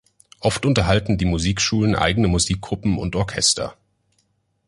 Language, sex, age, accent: German, male, 19-29, Deutschland Deutsch